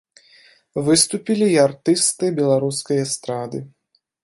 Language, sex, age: Belarusian, male, 19-29